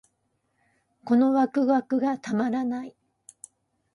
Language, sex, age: Japanese, female, 50-59